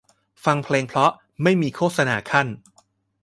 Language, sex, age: Thai, male, 40-49